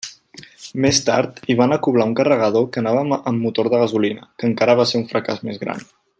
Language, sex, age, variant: Catalan, male, 19-29, Central